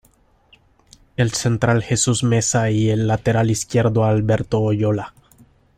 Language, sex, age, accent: Spanish, male, 19-29, América central